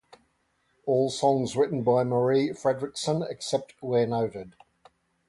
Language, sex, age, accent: English, male, 60-69, Australian English